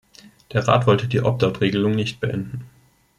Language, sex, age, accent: German, male, 19-29, Deutschland Deutsch